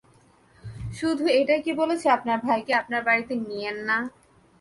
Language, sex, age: Bengali, female, 19-29